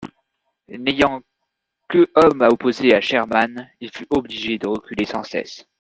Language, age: French, 19-29